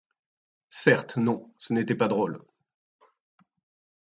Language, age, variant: French, 50-59, Français de métropole